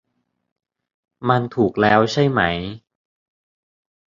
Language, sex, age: Thai, male, 19-29